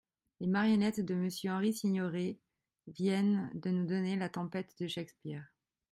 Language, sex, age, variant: French, female, 19-29, Français de métropole